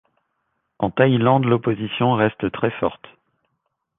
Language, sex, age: French, male, 30-39